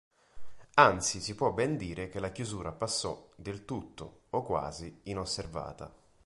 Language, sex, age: Italian, male, 19-29